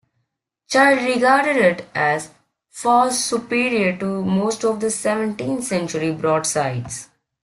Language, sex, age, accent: English, male, under 19, England English